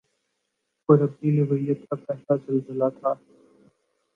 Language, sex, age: Urdu, male, 19-29